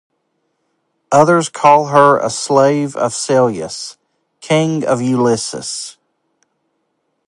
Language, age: English, 19-29